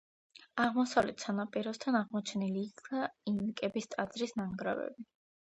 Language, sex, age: Georgian, female, under 19